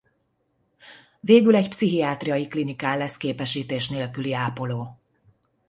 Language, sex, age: Hungarian, female, 50-59